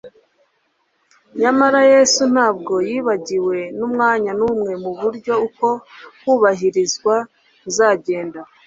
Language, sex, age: Kinyarwanda, female, 30-39